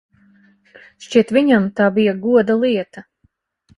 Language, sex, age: Latvian, female, 40-49